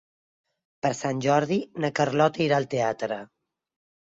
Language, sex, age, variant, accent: Catalan, female, 60-69, Balear, balear